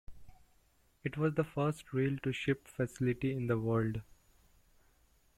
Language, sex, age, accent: English, male, under 19, India and South Asia (India, Pakistan, Sri Lanka)